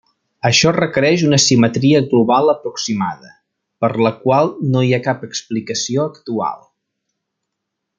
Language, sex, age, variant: Catalan, male, 30-39, Central